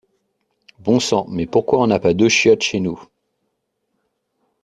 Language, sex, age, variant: French, male, 30-39, Français de métropole